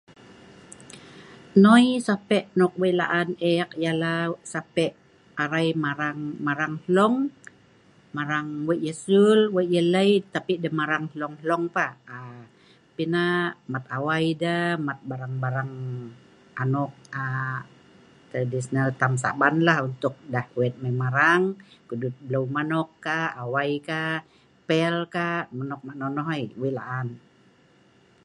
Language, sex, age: Sa'ban, female, 50-59